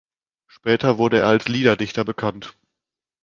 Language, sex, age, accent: German, male, 19-29, Deutschland Deutsch